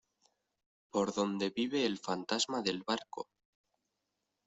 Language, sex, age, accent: Spanish, male, 19-29, España: Norte peninsular (Asturias, Castilla y León, Cantabria, País Vasco, Navarra, Aragón, La Rioja, Guadalajara, Cuenca)